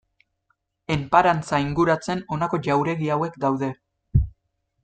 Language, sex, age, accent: Basque, male, 19-29, Mendebalekoa (Araba, Bizkaia, Gipuzkoako mendebaleko herri batzuk)